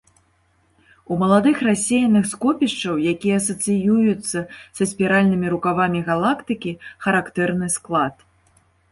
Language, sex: Belarusian, female